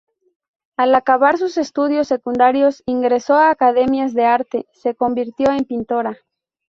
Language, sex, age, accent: Spanish, female, 19-29, México